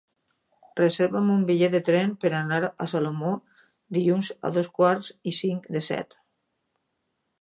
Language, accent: Catalan, valencià